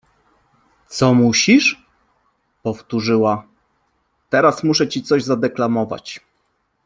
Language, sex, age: Polish, male, 30-39